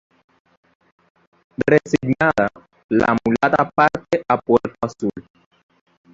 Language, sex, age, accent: Spanish, male, 19-29, Caribe: Cuba, Venezuela, Puerto Rico, República Dominicana, Panamá, Colombia caribeña, México caribeño, Costa del golfo de México